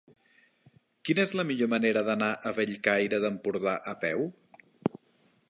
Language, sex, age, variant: Catalan, male, 40-49, Central